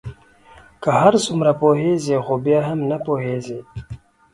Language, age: Pashto, 19-29